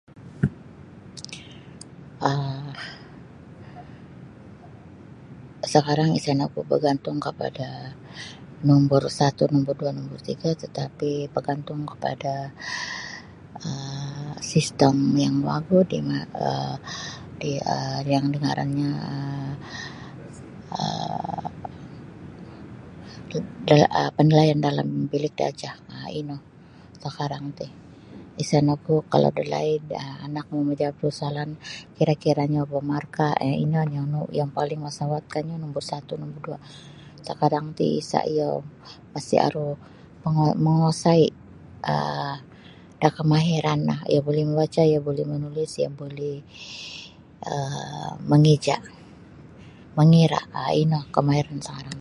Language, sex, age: Sabah Bisaya, female, 50-59